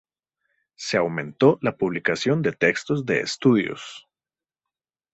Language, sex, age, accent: Spanish, male, 40-49, Andino-Pacífico: Colombia, Perú, Ecuador, oeste de Bolivia y Venezuela andina